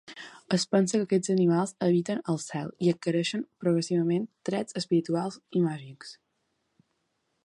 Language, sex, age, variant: Catalan, female, 19-29, Balear